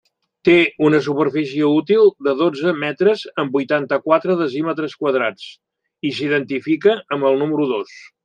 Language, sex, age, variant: Catalan, male, 80-89, Central